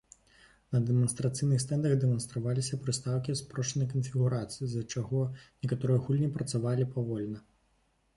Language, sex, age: Belarusian, male, 19-29